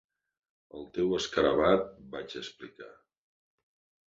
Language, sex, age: Catalan, male, 50-59